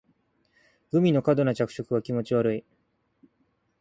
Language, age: Japanese, 19-29